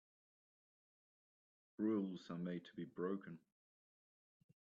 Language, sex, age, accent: English, male, 19-29, Australian English